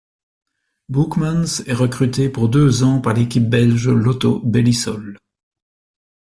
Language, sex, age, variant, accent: French, male, 50-59, Français d'Europe, Français de Belgique